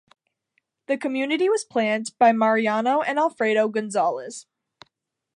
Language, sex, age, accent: English, female, under 19, United States English